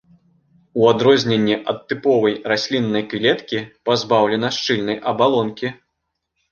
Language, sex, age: Belarusian, male, 30-39